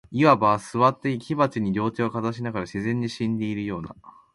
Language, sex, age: Japanese, male, 19-29